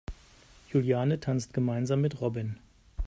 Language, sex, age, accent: German, male, 50-59, Deutschland Deutsch